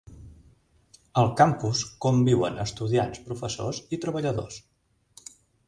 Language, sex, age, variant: Catalan, male, 40-49, Central